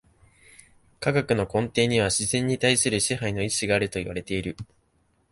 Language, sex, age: Japanese, male, 19-29